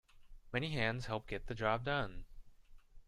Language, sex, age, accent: English, male, 19-29, United States English